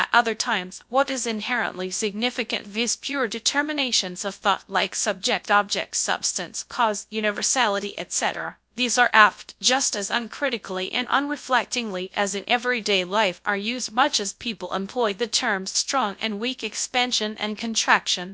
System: TTS, GradTTS